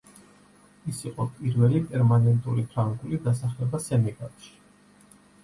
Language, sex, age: Georgian, male, 30-39